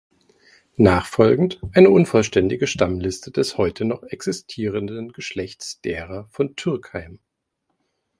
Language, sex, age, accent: German, male, 30-39, Deutschland Deutsch